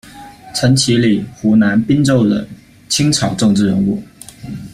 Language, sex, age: Chinese, male, 19-29